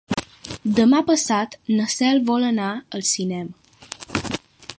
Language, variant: Catalan, Balear